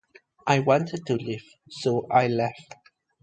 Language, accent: English, Malaysian English